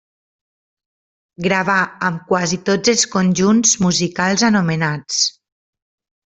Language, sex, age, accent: Catalan, female, 30-39, valencià